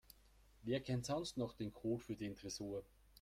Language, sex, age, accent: German, male, 30-39, Österreichisches Deutsch